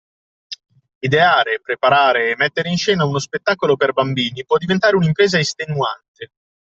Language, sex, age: Italian, male, 30-39